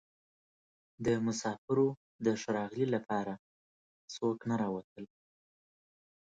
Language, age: Pashto, 30-39